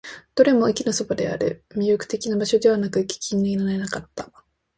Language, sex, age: Japanese, female, 19-29